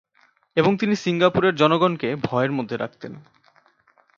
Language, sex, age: Bengali, male, 19-29